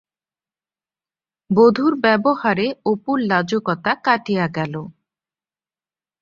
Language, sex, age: Bengali, female, 19-29